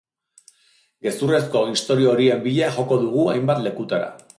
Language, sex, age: Basque, male, 40-49